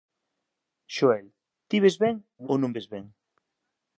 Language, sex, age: Galician, male, 30-39